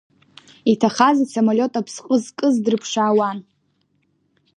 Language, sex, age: Abkhazian, female, under 19